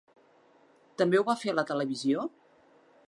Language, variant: Catalan, Central